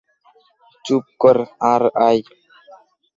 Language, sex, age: Bengali, male, under 19